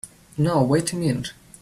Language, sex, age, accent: English, male, under 19, United States English